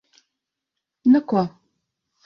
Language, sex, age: Latvian, female, 30-39